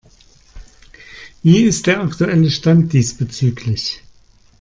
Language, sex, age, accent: German, male, 50-59, Deutschland Deutsch